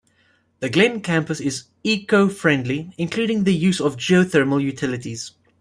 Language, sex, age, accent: English, male, 19-29, Southern African (South Africa, Zimbabwe, Namibia)